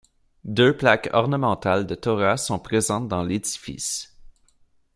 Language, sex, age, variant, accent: French, male, 19-29, Français d'Amérique du Nord, Français du Canada